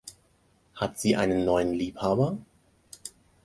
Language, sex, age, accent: German, male, 19-29, Deutschland Deutsch